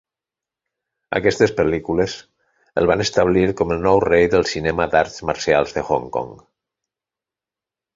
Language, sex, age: Catalan, male, 50-59